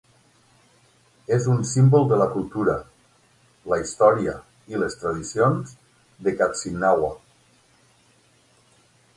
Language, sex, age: Catalan, male, 50-59